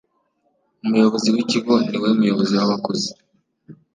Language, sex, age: Kinyarwanda, male, 19-29